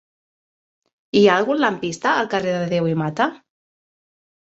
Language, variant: Catalan, Central